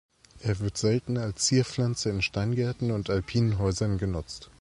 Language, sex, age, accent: German, male, 30-39, Deutschland Deutsch